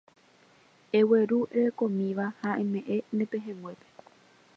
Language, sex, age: Guarani, female, 19-29